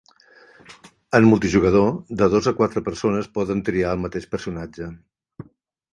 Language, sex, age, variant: Catalan, male, 60-69, Central